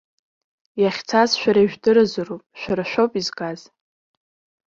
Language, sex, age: Abkhazian, male, under 19